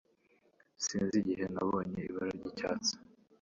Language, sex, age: Kinyarwanda, male, 19-29